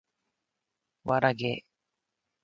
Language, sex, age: Japanese, female, 50-59